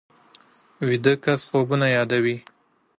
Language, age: Pashto, 19-29